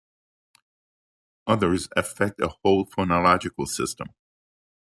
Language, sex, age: English, male, 60-69